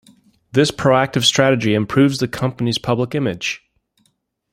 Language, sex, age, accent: English, male, 30-39, United States English